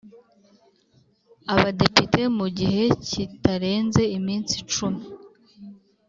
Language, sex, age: Kinyarwanda, female, under 19